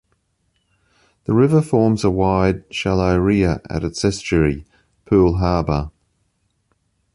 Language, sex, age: English, male, 50-59